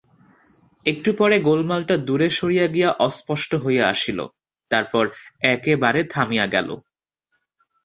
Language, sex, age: Bengali, male, 19-29